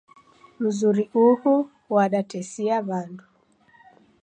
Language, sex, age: Taita, female, 60-69